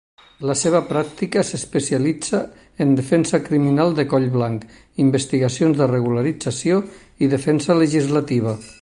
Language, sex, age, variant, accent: Catalan, male, 60-69, Nord-Occidental, nord-occidental